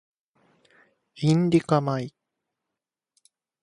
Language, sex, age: Japanese, male, 19-29